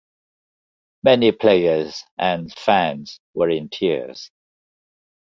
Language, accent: English, Singaporean English